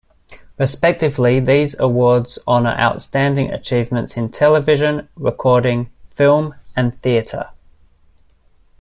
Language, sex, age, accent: English, male, 30-39, Australian English